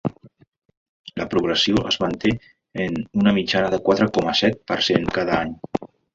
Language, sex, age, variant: Catalan, male, 40-49, Central